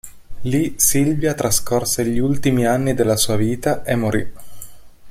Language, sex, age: Italian, male, 30-39